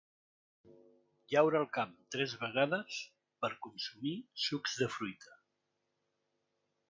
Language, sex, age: Catalan, male, 60-69